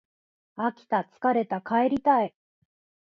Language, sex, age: Japanese, female, 40-49